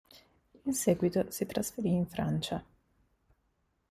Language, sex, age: Italian, female, 30-39